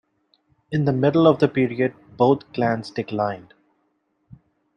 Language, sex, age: English, male, 19-29